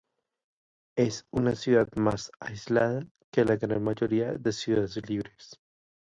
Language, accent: Spanish, Andino-Pacífico: Colombia, Perú, Ecuador, oeste de Bolivia y Venezuela andina